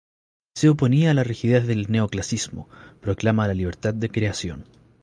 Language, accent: Spanish, Chileno: Chile, Cuyo